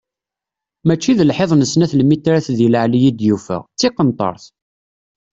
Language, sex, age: Kabyle, male, 30-39